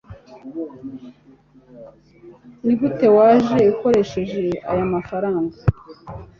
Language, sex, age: Kinyarwanda, female, 30-39